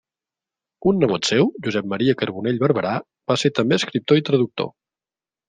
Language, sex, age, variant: Catalan, male, 40-49, Central